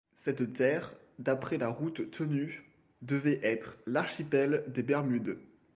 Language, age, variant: French, 19-29, Français de métropole